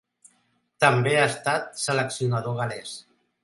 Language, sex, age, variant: Catalan, male, 40-49, Central